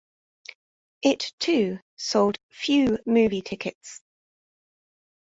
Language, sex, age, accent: English, female, 30-39, England English